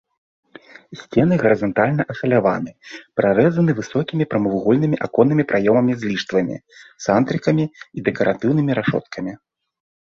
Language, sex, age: Belarusian, male, 40-49